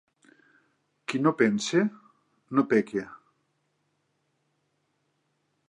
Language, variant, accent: Catalan, Central, central